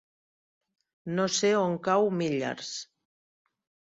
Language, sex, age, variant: Catalan, female, 50-59, Central